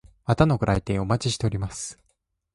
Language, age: Japanese, 19-29